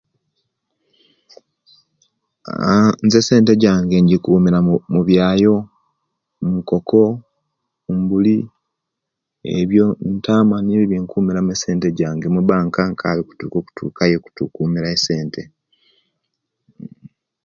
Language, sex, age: Kenyi, male, 40-49